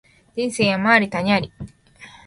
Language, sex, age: Japanese, female, 19-29